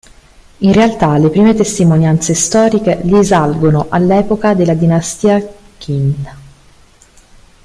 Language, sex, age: Italian, female, 30-39